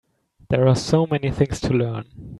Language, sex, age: English, male, 19-29